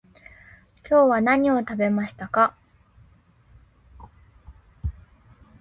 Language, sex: Japanese, female